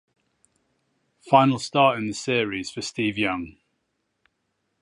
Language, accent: English, England English